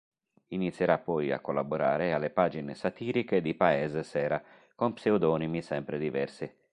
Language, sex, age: Italian, male, 40-49